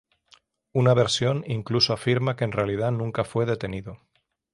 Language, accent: Spanish, España: Centro-Sur peninsular (Madrid, Toledo, Castilla-La Mancha); España: Sur peninsular (Andalucia, Extremadura, Murcia)